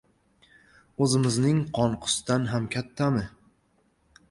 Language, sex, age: Uzbek, male, 19-29